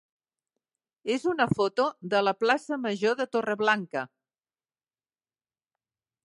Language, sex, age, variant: Catalan, female, 60-69, Central